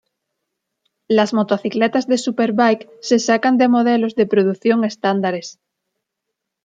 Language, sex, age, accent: Spanish, female, 30-39, España: Sur peninsular (Andalucia, Extremadura, Murcia)